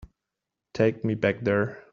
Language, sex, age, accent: English, male, 30-39, United States English